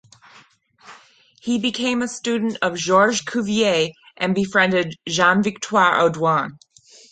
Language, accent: English, United States English